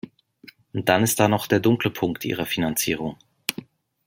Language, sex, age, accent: German, male, 19-29, Schweizerdeutsch